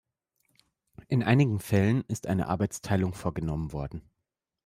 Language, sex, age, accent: German, male, 30-39, Deutschland Deutsch